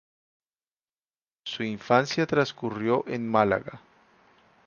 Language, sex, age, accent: Spanish, male, 30-39, Andino-Pacífico: Colombia, Perú, Ecuador, oeste de Bolivia y Venezuela andina